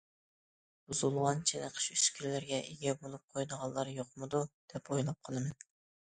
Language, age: Uyghur, 19-29